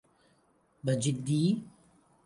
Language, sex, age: Central Kurdish, male, 30-39